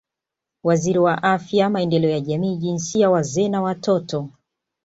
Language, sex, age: Swahili, female, 30-39